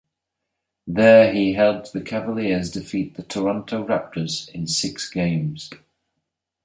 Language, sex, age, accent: English, male, 30-39, England English